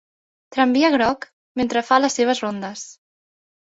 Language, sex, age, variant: Catalan, female, 19-29, Central